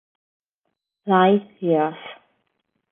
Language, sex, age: Italian, female, 30-39